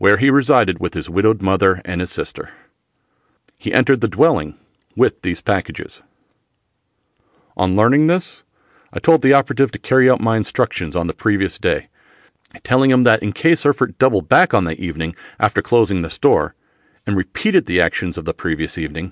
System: none